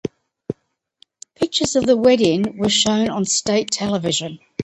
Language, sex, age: English, female, 60-69